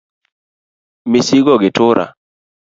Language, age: Luo (Kenya and Tanzania), 19-29